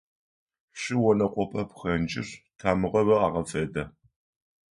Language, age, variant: Adyghe, 50-59, Адыгабзэ (Кирил, пстэумэ зэдыряе)